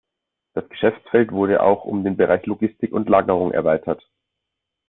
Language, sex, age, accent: German, male, 19-29, Deutschland Deutsch